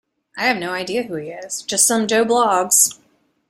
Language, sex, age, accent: English, female, 50-59, United States English